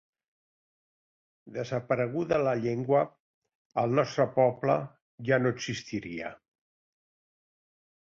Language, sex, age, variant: Catalan, male, 60-69, Central